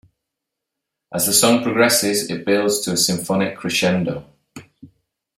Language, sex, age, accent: English, male, 30-39, England English